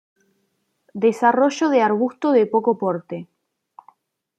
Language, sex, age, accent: Spanish, female, under 19, Rioplatense: Argentina, Uruguay, este de Bolivia, Paraguay